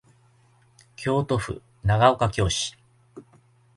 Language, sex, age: Japanese, male, 50-59